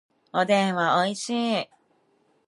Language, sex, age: Japanese, female, 19-29